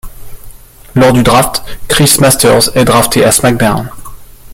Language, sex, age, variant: French, male, 30-39, Français de métropole